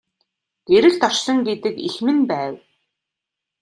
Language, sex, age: Mongolian, female, 30-39